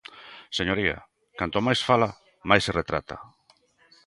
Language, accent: Galician, Normativo (estándar)